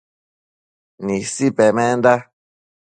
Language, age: Matsés, under 19